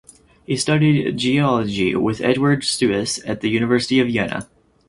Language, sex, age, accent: English, male, 19-29, United States English